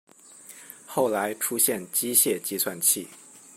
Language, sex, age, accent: Chinese, male, 19-29, 出生地：河北省